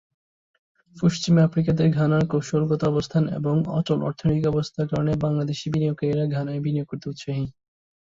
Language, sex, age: Bengali, male, 19-29